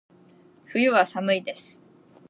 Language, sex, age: Japanese, female, 19-29